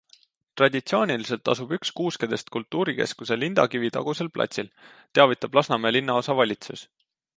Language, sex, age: Estonian, male, 19-29